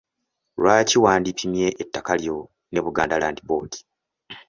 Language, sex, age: Ganda, male, 19-29